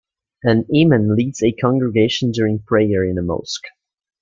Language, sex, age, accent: English, male, under 19, United States English